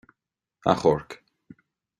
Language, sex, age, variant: Irish, male, 19-29, Gaeilge Chonnacht